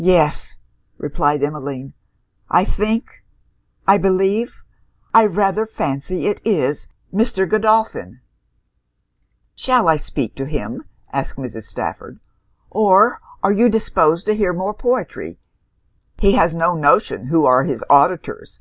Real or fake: real